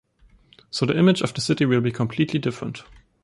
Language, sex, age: English, male, under 19